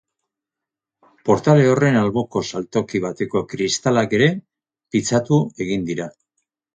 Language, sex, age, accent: Basque, male, 50-59, Mendebalekoa (Araba, Bizkaia, Gipuzkoako mendebaleko herri batzuk)